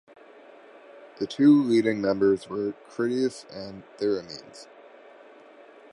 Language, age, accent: English, 19-29, United States English